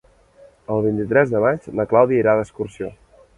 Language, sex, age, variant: Catalan, male, 19-29, Central